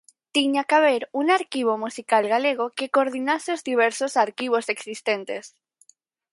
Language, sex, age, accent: Galician, female, under 19, Normativo (estándar)